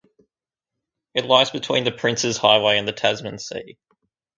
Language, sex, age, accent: English, male, 19-29, Australian English